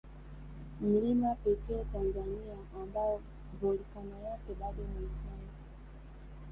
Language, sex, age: Swahili, female, 30-39